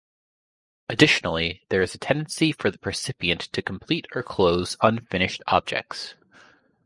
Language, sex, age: English, female, 19-29